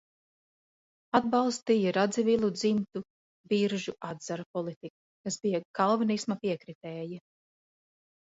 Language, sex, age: Latvian, female, 40-49